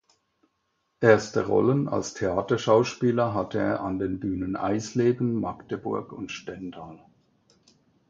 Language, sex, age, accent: German, male, 60-69, Deutschland Deutsch; Schweizerdeutsch